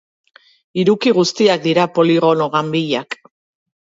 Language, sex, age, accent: Basque, female, 40-49, Mendebalekoa (Araba, Bizkaia, Gipuzkoako mendebaleko herri batzuk)